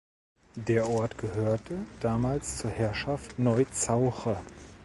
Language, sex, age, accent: German, male, 30-39, Deutschland Deutsch